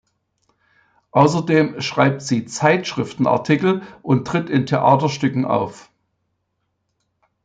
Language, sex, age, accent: German, male, 70-79, Deutschland Deutsch